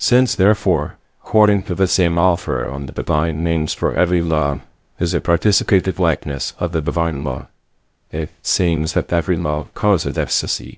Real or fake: fake